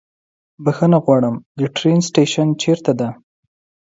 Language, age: Pashto, 19-29